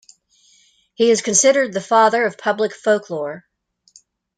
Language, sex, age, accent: English, female, 40-49, United States English